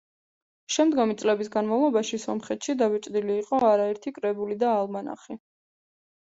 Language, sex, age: Georgian, female, 19-29